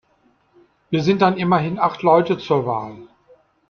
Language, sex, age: German, male, 60-69